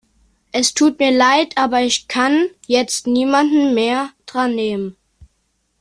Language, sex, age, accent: German, male, under 19, Deutschland Deutsch